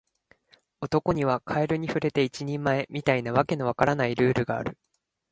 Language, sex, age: Japanese, male, 19-29